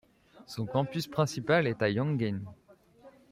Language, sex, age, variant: French, male, 30-39, Français de métropole